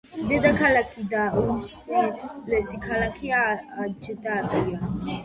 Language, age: Georgian, 19-29